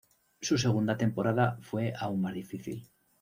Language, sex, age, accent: Spanish, male, 30-39, España: Centro-Sur peninsular (Madrid, Toledo, Castilla-La Mancha)